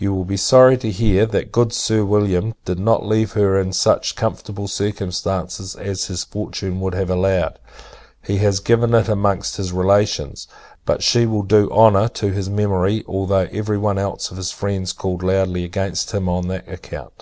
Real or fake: real